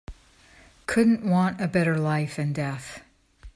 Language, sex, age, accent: English, female, 60-69, United States English